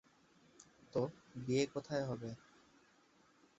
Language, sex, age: Bengali, male, 19-29